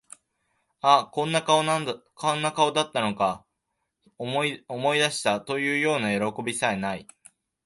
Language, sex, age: Japanese, male, under 19